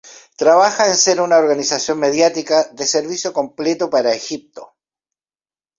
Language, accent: Spanish, Chileno: Chile, Cuyo